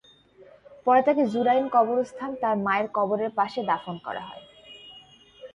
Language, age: Bengali, 19-29